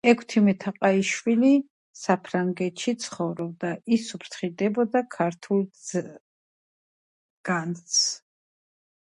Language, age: Georgian, 40-49